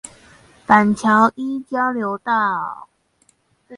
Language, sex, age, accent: Chinese, female, under 19, 出生地：新北市